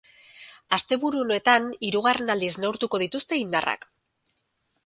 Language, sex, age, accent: Basque, female, 40-49, Erdialdekoa edo Nafarra (Gipuzkoa, Nafarroa)